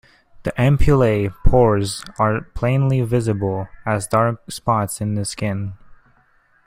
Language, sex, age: English, male, 19-29